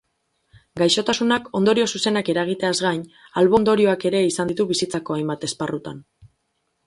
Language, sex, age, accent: Basque, female, 19-29, Mendebalekoa (Araba, Bizkaia, Gipuzkoako mendebaleko herri batzuk)